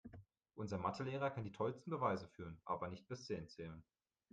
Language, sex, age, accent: German, male, 19-29, Deutschland Deutsch